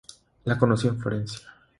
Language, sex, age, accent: Spanish, male, under 19, Andino-Pacífico: Colombia, Perú, Ecuador, oeste de Bolivia y Venezuela andina; Rioplatense: Argentina, Uruguay, este de Bolivia, Paraguay